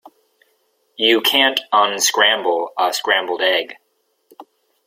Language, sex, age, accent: English, male, 30-39, United States English